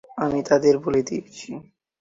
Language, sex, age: Bengali, male, 19-29